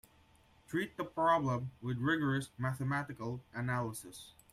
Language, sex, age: English, male, 19-29